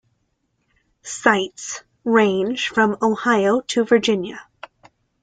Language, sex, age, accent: English, female, 19-29, United States English